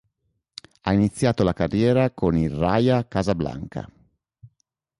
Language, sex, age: Italian, male, 30-39